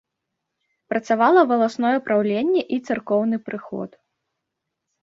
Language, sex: Belarusian, female